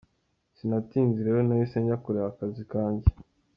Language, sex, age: Kinyarwanda, male, under 19